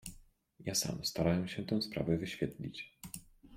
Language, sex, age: Polish, male, 19-29